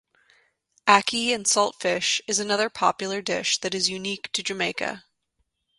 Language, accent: English, United States English